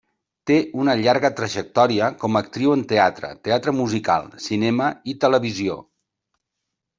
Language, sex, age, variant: Catalan, male, 50-59, Central